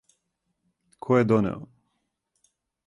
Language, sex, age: Serbian, male, 30-39